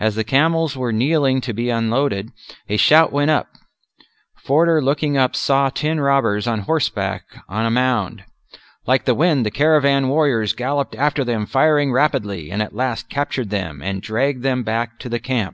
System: none